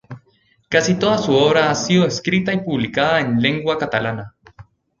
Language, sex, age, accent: Spanish, male, 19-29, América central